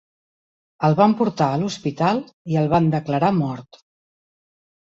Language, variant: Catalan, Central